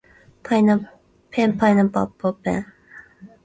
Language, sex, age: Japanese, female, 19-29